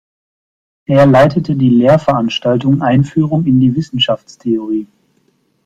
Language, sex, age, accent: German, male, 30-39, Deutschland Deutsch